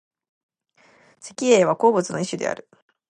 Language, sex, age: Japanese, female, under 19